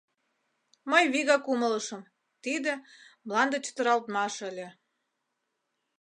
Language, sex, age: Mari, female, 30-39